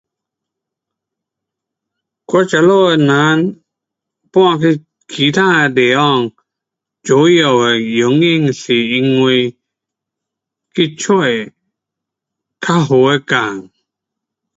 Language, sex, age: Pu-Xian Chinese, male, 70-79